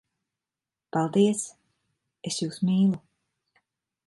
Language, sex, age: Latvian, female, 50-59